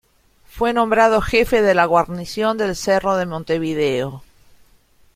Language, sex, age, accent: Spanish, female, 50-59, Rioplatense: Argentina, Uruguay, este de Bolivia, Paraguay